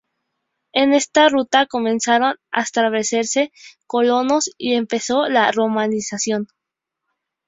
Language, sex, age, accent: Spanish, female, 19-29, México